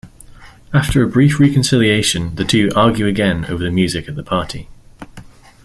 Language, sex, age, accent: English, male, 19-29, England English